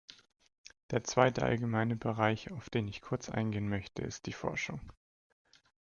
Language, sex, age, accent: German, male, 19-29, Deutschland Deutsch